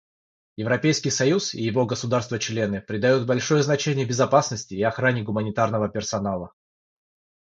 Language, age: Russian, 30-39